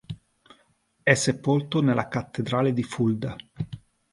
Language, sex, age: Italian, male, 40-49